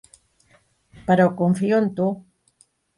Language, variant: Catalan, Central